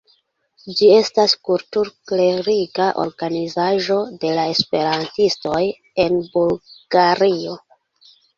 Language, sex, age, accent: Esperanto, female, 19-29, Internacia